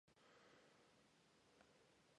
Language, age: English, 19-29